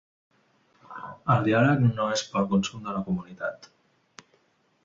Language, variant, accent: Catalan, Central, central